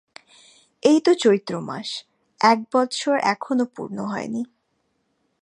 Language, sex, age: Bengali, female, 19-29